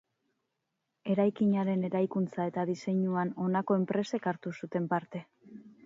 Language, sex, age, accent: Basque, female, 40-49, Mendebalekoa (Araba, Bizkaia, Gipuzkoako mendebaleko herri batzuk)